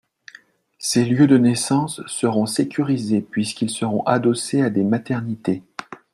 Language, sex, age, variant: French, male, 40-49, Français de métropole